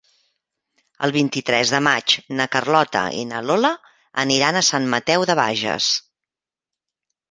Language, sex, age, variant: Catalan, female, 50-59, Central